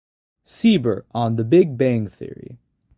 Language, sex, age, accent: English, male, under 19, United States English